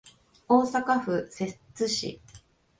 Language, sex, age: Japanese, female, 50-59